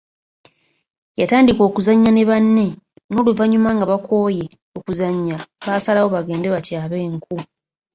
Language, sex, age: Ganda, female, 19-29